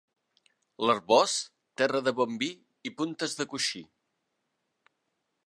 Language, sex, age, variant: Catalan, male, 50-59, Nord-Occidental